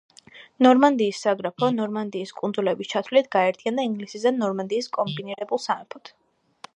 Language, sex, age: Georgian, female, under 19